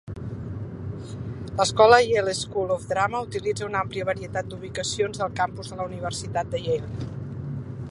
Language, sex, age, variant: Catalan, female, 50-59, Central